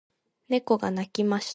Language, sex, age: Japanese, female, 19-29